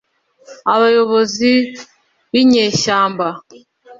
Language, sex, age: Kinyarwanda, female, 19-29